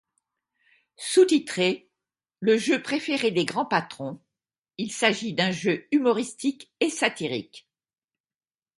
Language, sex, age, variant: French, female, 70-79, Français de métropole